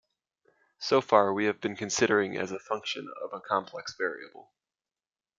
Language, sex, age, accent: English, male, 19-29, United States English